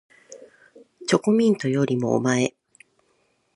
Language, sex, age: Japanese, female, 40-49